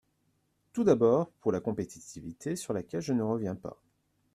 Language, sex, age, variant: French, male, 40-49, Français de métropole